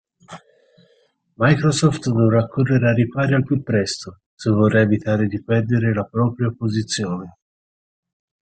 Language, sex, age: Italian, male, 30-39